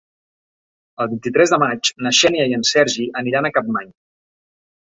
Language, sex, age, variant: Catalan, male, 40-49, Central